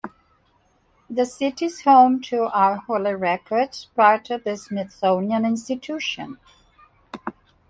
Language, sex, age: English, female, 60-69